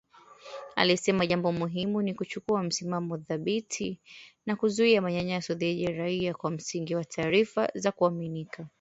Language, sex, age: Swahili, female, 19-29